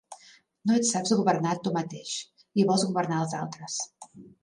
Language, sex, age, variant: Catalan, female, 30-39, Central